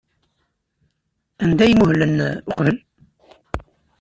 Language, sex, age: Kabyle, male, 40-49